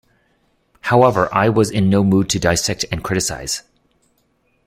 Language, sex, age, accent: English, male, 40-49, United States English